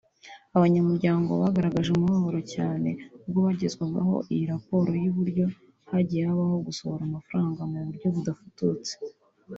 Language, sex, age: Kinyarwanda, female, 19-29